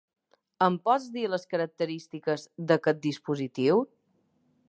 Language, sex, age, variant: Catalan, female, 30-39, Balear